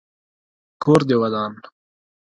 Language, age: Pashto, 19-29